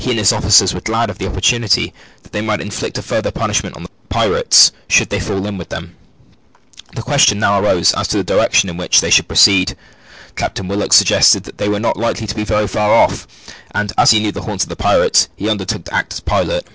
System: none